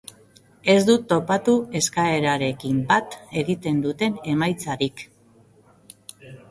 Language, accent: Basque, Erdialdekoa edo Nafarra (Gipuzkoa, Nafarroa)